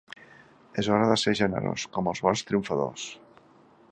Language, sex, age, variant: Catalan, male, 50-59, Central